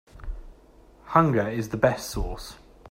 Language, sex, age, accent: English, male, 30-39, England English